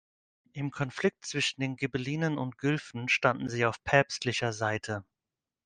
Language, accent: German, Deutschland Deutsch